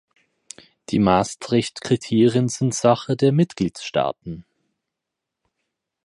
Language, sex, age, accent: German, male, 30-39, Schweizerdeutsch